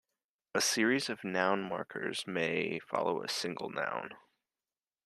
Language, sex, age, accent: English, male, 19-29, United States English